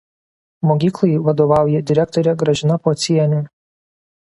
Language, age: Lithuanian, 19-29